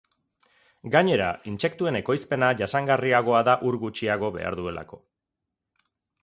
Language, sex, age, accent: Basque, male, 40-49, Mendebalekoa (Araba, Bizkaia, Gipuzkoako mendebaleko herri batzuk)